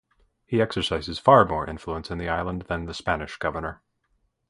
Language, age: English, 30-39